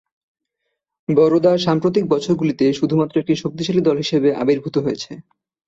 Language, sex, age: Bengali, male, 19-29